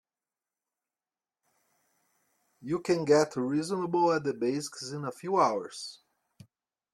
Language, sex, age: English, male, 40-49